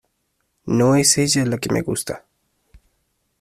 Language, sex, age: Spanish, male, 19-29